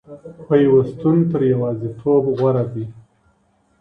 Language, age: Pashto, 30-39